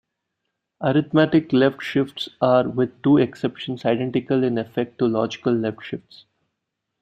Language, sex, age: English, male, 19-29